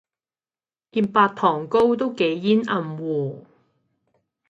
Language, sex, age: Cantonese, female, 19-29